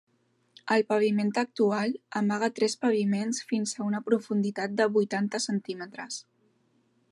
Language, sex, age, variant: Catalan, female, under 19, Central